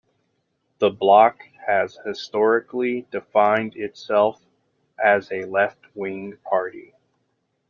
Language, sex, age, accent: English, male, 30-39, United States English